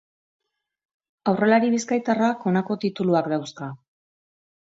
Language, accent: Basque, Mendebalekoa (Araba, Bizkaia, Gipuzkoako mendebaleko herri batzuk)